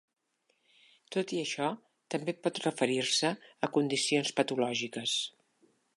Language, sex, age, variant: Catalan, female, 60-69, Central